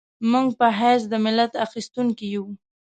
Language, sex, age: Pashto, female, 19-29